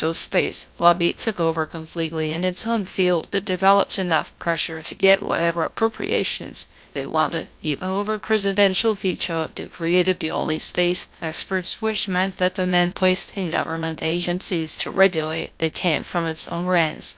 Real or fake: fake